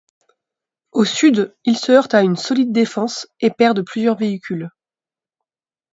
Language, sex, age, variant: French, female, 30-39, Français de métropole